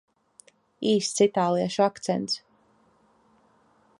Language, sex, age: Latvian, female, 19-29